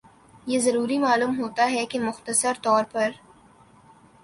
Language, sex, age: Urdu, female, 19-29